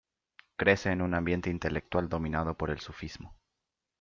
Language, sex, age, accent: Spanish, male, 19-29, Rioplatense: Argentina, Uruguay, este de Bolivia, Paraguay